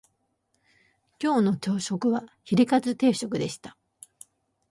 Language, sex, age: Japanese, female, 50-59